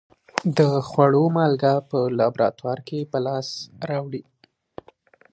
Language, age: Pashto, 19-29